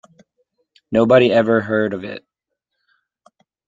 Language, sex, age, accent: English, male, 19-29, United States English